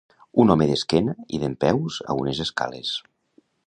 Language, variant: Catalan, Nord-Occidental